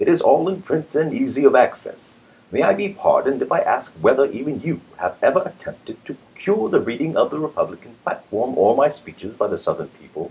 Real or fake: real